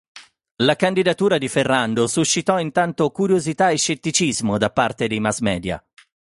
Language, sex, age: Italian, male, 30-39